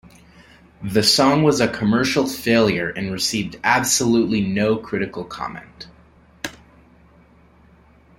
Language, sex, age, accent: English, male, under 19, United States English